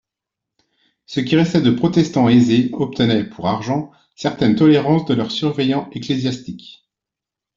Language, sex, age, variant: French, male, 40-49, Français de métropole